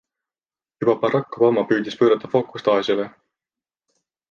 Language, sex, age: Estonian, male, 19-29